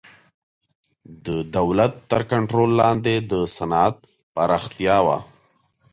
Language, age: Pashto, 30-39